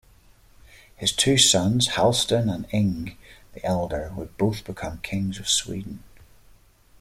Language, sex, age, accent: English, male, 40-49, Irish English